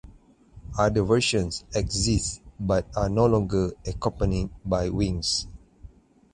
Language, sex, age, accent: English, male, 30-39, Malaysian English